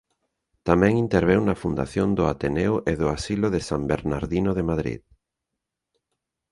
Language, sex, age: Galician, male, 40-49